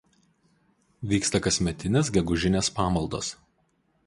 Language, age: Lithuanian, 40-49